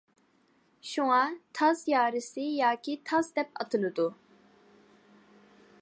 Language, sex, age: Uyghur, female, under 19